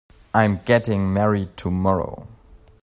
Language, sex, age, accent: English, male, 19-29, United States English